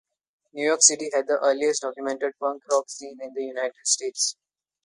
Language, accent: English, England English; India and South Asia (India, Pakistan, Sri Lanka)